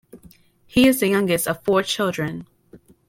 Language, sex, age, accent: English, female, under 19, United States English